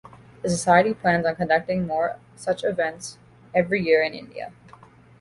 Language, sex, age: English, female, 19-29